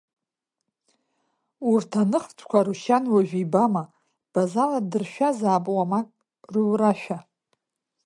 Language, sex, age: Abkhazian, female, 30-39